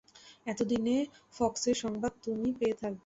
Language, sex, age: Bengali, female, 19-29